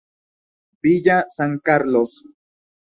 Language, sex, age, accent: Spanish, male, 19-29, México